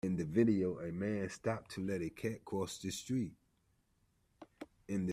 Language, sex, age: English, male, 50-59